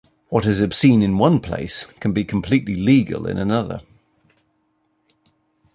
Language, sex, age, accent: English, male, 40-49, England English